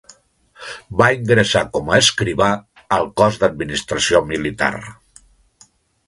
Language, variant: Catalan, Nord-Occidental